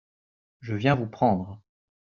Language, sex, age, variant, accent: French, male, 30-39, Français d'Europe, Français de Belgique